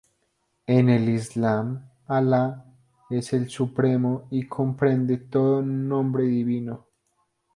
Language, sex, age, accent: Spanish, male, 19-29, Andino-Pacífico: Colombia, Perú, Ecuador, oeste de Bolivia y Venezuela andina